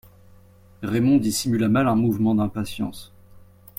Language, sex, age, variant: French, male, 30-39, Français de métropole